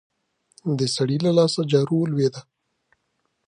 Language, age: Pashto, 19-29